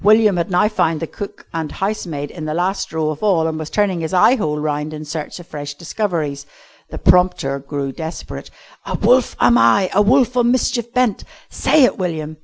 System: none